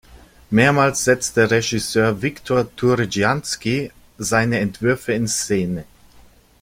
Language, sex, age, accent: German, male, 40-49, Deutschland Deutsch